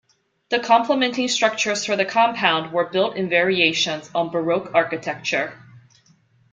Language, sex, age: English, female, 40-49